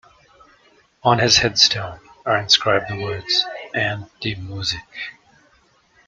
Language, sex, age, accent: English, male, 30-39, Canadian English